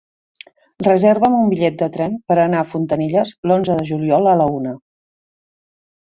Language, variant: Catalan, Central